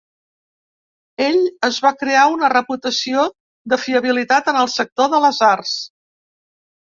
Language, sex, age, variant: Catalan, female, 70-79, Central